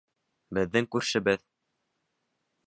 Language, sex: Bashkir, male